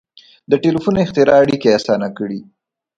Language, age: Pashto, 19-29